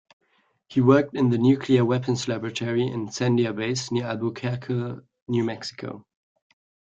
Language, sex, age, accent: English, male, 19-29, England English